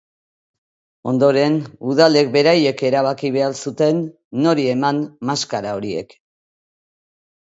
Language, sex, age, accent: Basque, female, 50-59, Mendebalekoa (Araba, Bizkaia, Gipuzkoako mendebaleko herri batzuk)